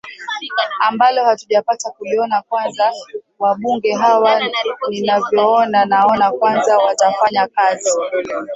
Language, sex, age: Swahili, female, 19-29